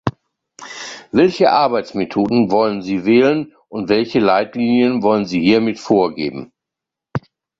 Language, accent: German, Deutschland Deutsch